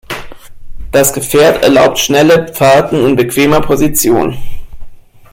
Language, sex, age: German, male, 30-39